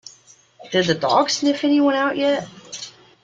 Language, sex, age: English, female, 30-39